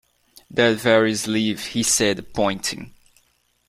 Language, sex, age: English, male, 19-29